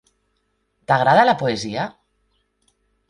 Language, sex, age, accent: Catalan, female, 30-39, valencià